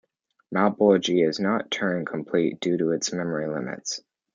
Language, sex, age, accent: English, male, under 19, Canadian English